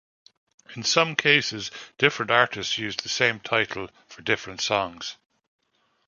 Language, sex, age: English, male, 40-49